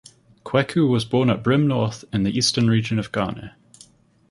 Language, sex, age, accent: English, male, under 19, England English